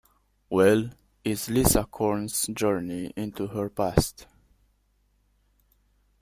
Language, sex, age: English, male, 19-29